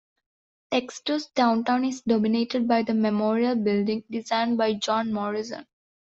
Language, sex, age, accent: English, female, 19-29, India and South Asia (India, Pakistan, Sri Lanka)